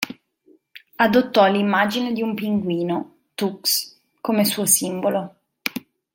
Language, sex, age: Italian, female, 30-39